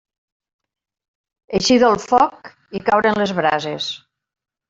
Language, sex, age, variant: Catalan, female, 60-69, Central